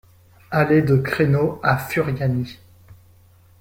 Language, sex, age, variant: French, male, 19-29, Français de métropole